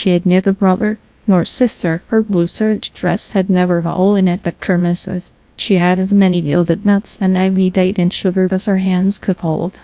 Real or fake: fake